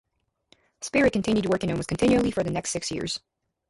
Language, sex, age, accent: English, female, 19-29, United States English